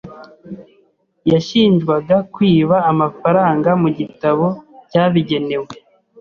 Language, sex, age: Kinyarwanda, male, 30-39